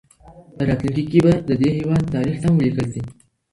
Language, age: Pashto, under 19